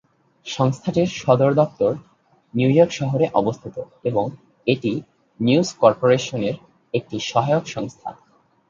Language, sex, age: Bengali, male, 19-29